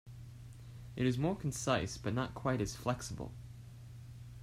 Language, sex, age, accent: English, male, 19-29, United States English